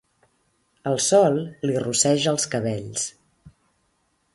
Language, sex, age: Catalan, female, 30-39